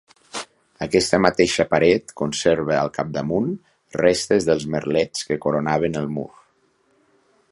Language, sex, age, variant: Catalan, male, 40-49, Nord-Occidental